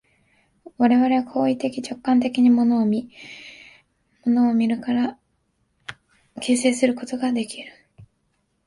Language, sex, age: Japanese, female, 19-29